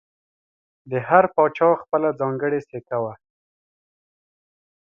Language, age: Pashto, 19-29